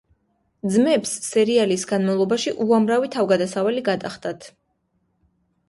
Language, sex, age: Georgian, female, 19-29